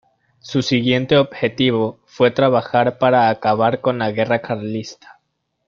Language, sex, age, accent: Spanish, male, under 19, Andino-Pacífico: Colombia, Perú, Ecuador, oeste de Bolivia y Venezuela andina